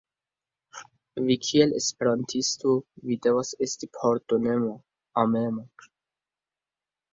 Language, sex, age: Esperanto, male, 19-29